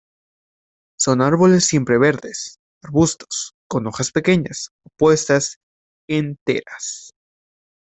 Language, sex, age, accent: Spanish, male, 19-29, América central